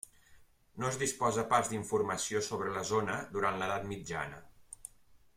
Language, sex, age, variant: Catalan, male, 40-49, Central